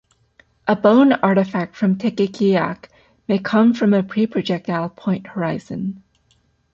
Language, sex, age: English, female, 19-29